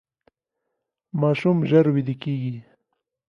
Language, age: Pashto, 19-29